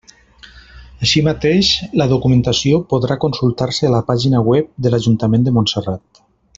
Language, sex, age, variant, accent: Catalan, male, 40-49, Valencià meridional, valencià